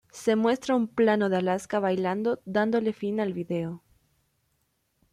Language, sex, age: Spanish, female, 19-29